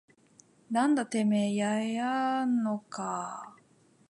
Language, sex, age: Japanese, female, 19-29